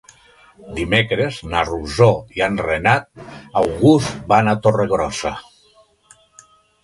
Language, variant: Catalan, Nord-Occidental